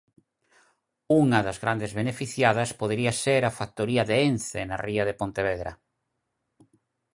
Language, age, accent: Galician, 60-69, Normativo (estándar)